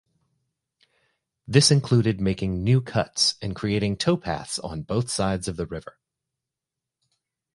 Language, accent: English, United States English